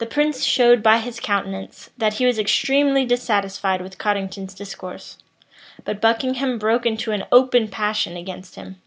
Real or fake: real